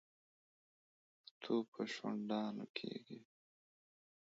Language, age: Pashto, 30-39